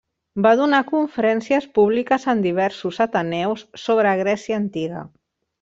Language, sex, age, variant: Catalan, female, 40-49, Central